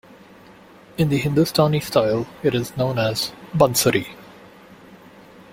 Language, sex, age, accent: English, male, 19-29, United States English